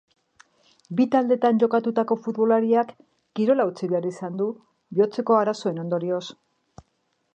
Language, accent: Basque, Mendebalekoa (Araba, Bizkaia, Gipuzkoako mendebaleko herri batzuk)